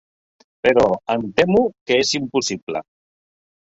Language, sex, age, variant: Catalan, male, 60-69, Central